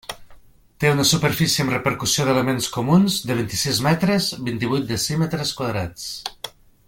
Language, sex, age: Catalan, male, 40-49